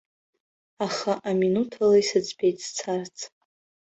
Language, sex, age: Abkhazian, female, under 19